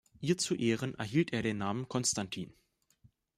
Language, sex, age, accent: German, male, 19-29, Deutschland Deutsch